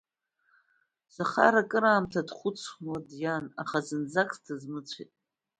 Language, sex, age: Abkhazian, female, 30-39